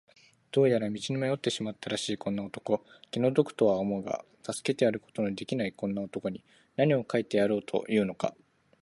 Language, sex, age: Japanese, male, 19-29